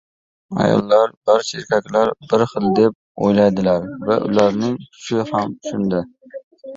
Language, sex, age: Uzbek, male, 30-39